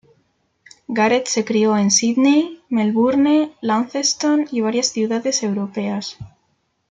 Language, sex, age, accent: Spanish, female, 19-29, España: Centro-Sur peninsular (Madrid, Toledo, Castilla-La Mancha)